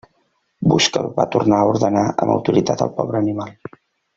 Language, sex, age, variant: Catalan, male, 30-39, Central